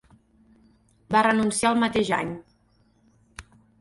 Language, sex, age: Catalan, female, 50-59